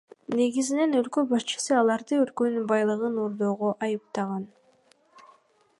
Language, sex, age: Kyrgyz, female, under 19